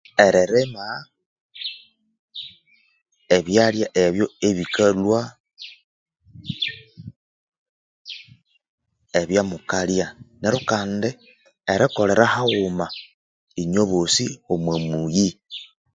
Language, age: Konzo, 30-39